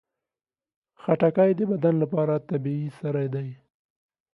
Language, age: Pashto, 19-29